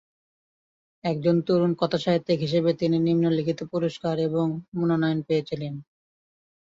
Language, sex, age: Bengali, male, 19-29